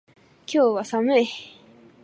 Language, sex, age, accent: Japanese, female, 19-29, 標準語